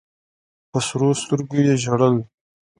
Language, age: Pashto, 30-39